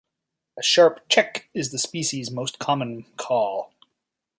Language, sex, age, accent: English, male, 30-39, Canadian English